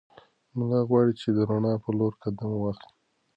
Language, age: Pashto, 30-39